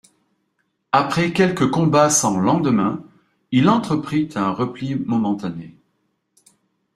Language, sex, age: French, male, 40-49